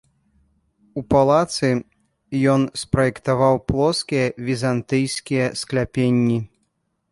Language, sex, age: Belarusian, male, 30-39